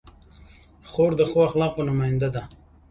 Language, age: Pashto, 19-29